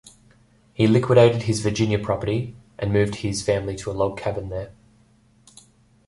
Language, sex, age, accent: English, male, 19-29, Australian English